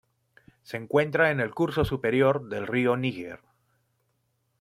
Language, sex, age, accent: Spanish, male, 40-49, Andino-Pacífico: Colombia, Perú, Ecuador, oeste de Bolivia y Venezuela andina